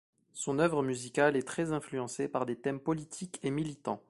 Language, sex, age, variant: French, male, 30-39, Français de métropole